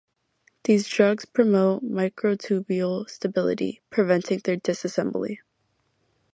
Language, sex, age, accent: English, female, under 19, United States English